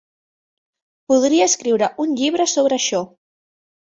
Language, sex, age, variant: Catalan, female, 19-29, Central